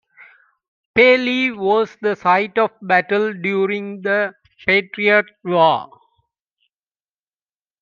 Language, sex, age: English, male, 30-39